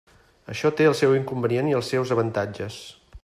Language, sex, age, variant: Catalan, male, 50-59, Central